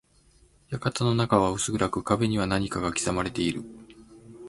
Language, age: Japanese, 50-59